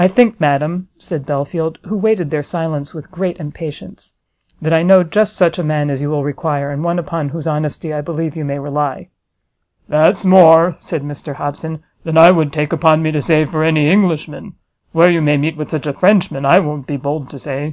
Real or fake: real